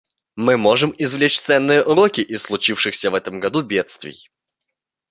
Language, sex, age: Russian, male, 19-29